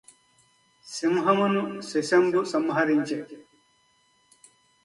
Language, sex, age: Telugu, male, 60-69